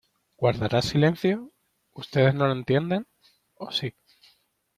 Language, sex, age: Spanish, male, 19-29